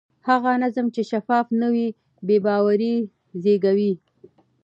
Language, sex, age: Pashto, female, 19-29